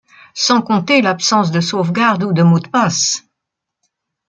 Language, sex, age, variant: French, female, 70-79, Français de métropole